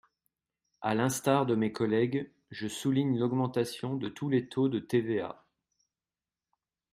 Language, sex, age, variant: French, male, 30-39, Français de métropole